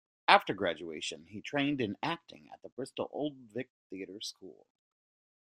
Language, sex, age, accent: English, male, 30-39, United States English